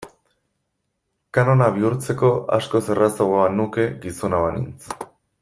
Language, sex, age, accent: Basque, male, 19-29, Erdialdekoa edo Nafarra (Gipuzkoa, Nafarroa)